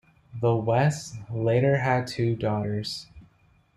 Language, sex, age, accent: English, male, 19-29, United States English